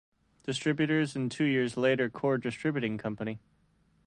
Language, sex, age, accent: English, male, 19-29, United States English